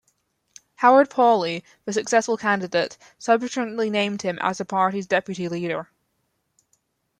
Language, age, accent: English, 19-29, England English